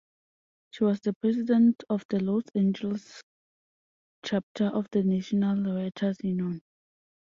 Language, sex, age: English, female, 19-29